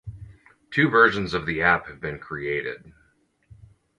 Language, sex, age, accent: English, male, 30-39, United States English